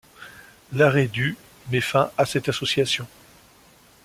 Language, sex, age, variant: French, male, 40-49, Français de métropole